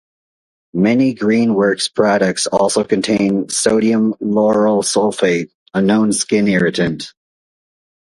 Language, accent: English, United States English